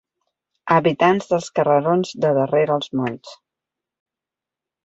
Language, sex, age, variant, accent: Catalan, female, 40-49, Central, tarragoní